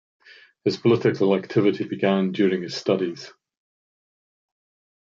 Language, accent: English, Scottish English